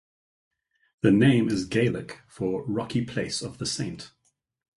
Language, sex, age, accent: English, male, 30-39, Southern African (South Africa, Zimbabwe, Namibia)